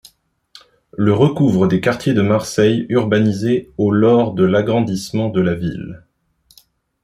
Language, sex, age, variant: French, male, 30-39, Français de métropole